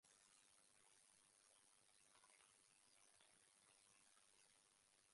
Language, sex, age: English, female, 19-29